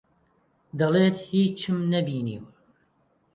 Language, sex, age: Central Kurdish, male, 30-39